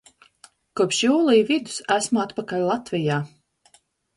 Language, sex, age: Latvian, female, 30-39